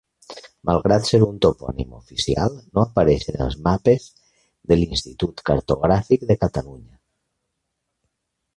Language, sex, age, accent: Catalan, male, 50-59, valencià